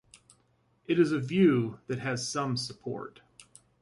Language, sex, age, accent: English, male, 30-39, United States English